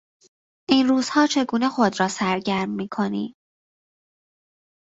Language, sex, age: Persian, female, 19-29